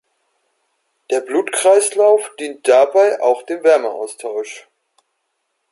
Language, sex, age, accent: German, male, 19-29, Deutschland Deutsch